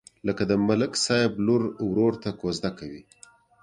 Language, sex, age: Pashto, male, 30-39